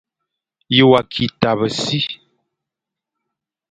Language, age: Fang, 40-49